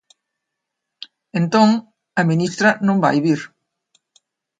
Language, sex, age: Galician, female, 60-69